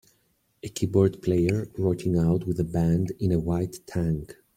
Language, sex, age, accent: English, male, 40-49, United States English